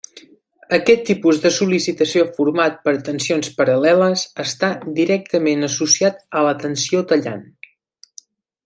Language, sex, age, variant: Catalan, male, 19-29, Central